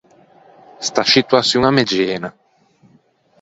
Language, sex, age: Ligurian, male, 30-39